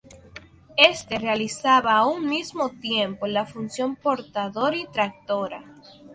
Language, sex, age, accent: Spanish, female, under 19, Caribe: Cuba, Venezuela, Puerto Rico, República Dominicana, Panamá, Colombia caribeña, México caribeño, Costa del golfo de México